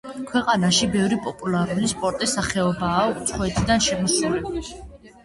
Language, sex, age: Georgian, female, under 19